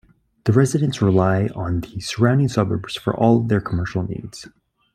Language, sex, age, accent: English, male, 19-29, Canadian English